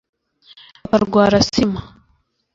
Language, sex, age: Kinyarwanda, female, under 19